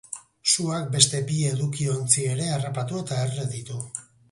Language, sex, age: Basque, male, 40-49